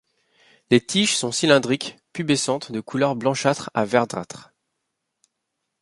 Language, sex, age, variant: French, male, 30-39, Français de métropole